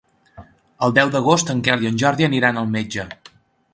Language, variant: Catalan, Central